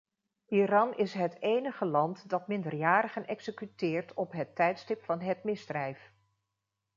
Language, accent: Dutch, Nederlands Nederlands